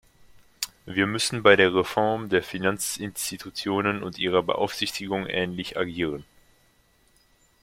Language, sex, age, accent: German, male, 19-29, Deutschland Deutsch